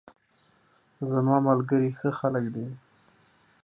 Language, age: Pashto, 30-39